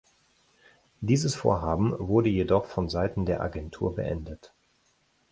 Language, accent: German, Deutschland Deutsch